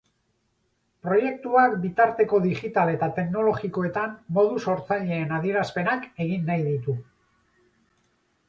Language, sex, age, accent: Basque, male, 50-59, Mendebalekoa (Araba, Bizkaia, Gipuzkoako mendebaleko herri batzuk)